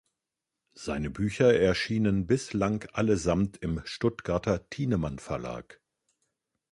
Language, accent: German, Deutschland Deutsch